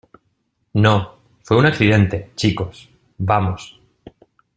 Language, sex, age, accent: Spanish, male, 19-29, España: Centro-Sur peninsular (Madrid, Toledo, Castilla-La Mancha)